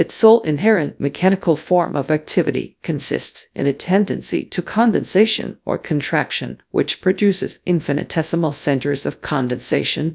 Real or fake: fake